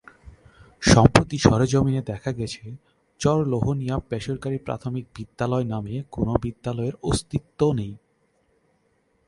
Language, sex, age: Bengali, male, 19-29